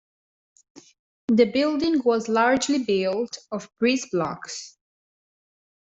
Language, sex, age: English, female, 19-29